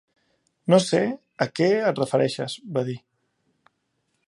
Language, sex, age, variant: Catalan, male, 30-39, Central